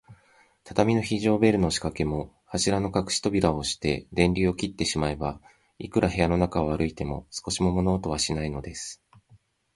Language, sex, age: Japanese, male, 30-39